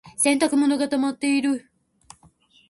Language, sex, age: Japanese, female, 19-29